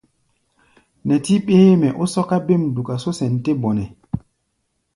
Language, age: Gbaya, 30-39